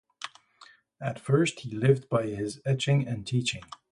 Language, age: English, 40-49